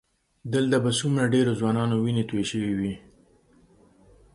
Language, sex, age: Pashto, male, 30-39